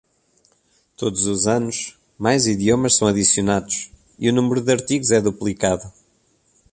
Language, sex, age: Portuguese, male, 19-29